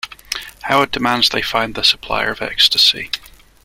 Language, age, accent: English, 19-29, England English